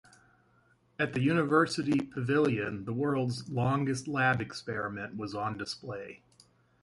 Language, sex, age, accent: English, male, 30-39, United States English